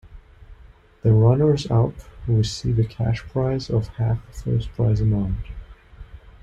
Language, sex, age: English, male, 30-39